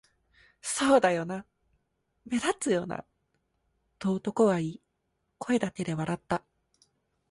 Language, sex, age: Japanese, male, under 19